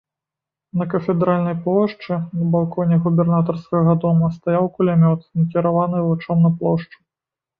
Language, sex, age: Belarusian, male, 30-39